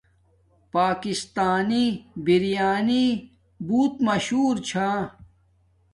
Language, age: Domaaki, 40-49